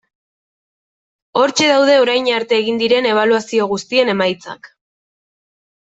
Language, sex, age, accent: Basque, female, 19-29, Mendebalekoa (Araba, Bizkaia, Gipuzkoako mendebaleko herri batzuk)